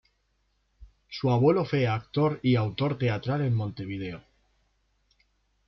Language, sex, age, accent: Spanish, male, 40-49, España: Centro-Sur peninsular (Madrid, Toledo, Castilla-La Mancha)